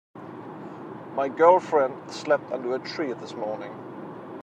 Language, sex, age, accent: English, male, 40-49, England English